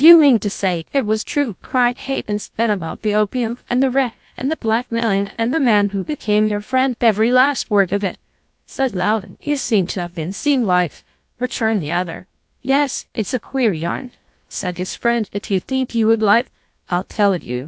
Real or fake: fake